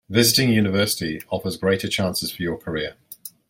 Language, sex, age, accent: English, male, 50-59, England English